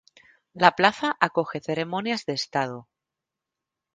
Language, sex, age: Spanish, female, 40-49